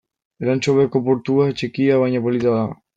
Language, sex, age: Basque, male, 19-29